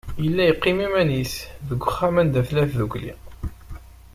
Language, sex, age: Kabyle, male, 19-29